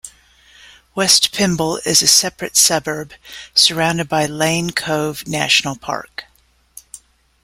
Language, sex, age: English, female, 50-59